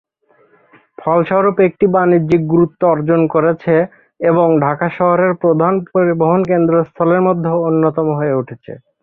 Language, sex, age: Bengali, male, 30-39